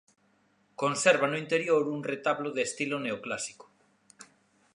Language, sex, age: Galician, male, 40-49